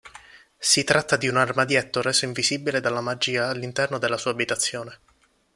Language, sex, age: Italian, male, under 19